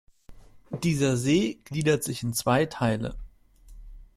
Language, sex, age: German, male, 19-29